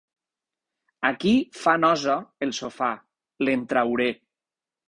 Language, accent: Catalan, valencià